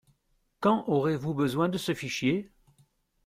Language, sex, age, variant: French, male, 60-69, Français de métropole